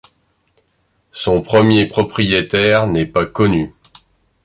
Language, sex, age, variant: French, male, 50-59, Français de métropole